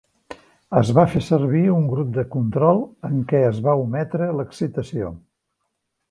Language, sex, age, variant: Catalan, male, 60-69, Central